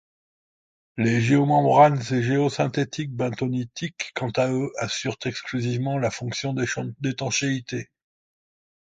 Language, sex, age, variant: French, male, 60-69, Français de métropole